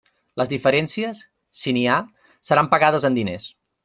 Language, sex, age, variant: Catalan, male, 30-39, Nord-Occidental